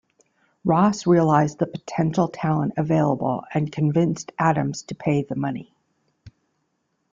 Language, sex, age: English, female, 50-59